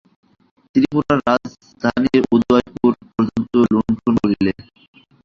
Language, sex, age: Bengali, male, 19-29